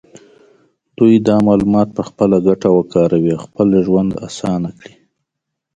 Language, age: Pashto, 30-39